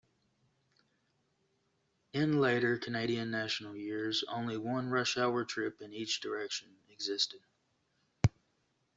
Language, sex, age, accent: English, male, 30-39, United States English